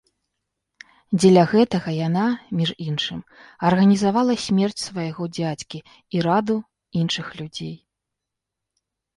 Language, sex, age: Belarusian, female, 19-29